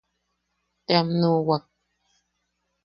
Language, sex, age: Yaqui, female, 30-39